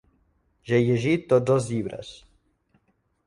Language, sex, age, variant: Catalan, male, under 19, Central